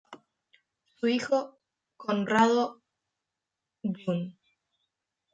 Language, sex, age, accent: Spanish, female, under 19, Rioplatense: Argentina, Uruguay, este de Bolivia, Paraguay